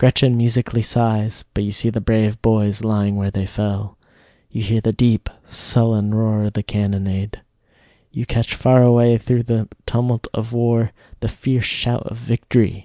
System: none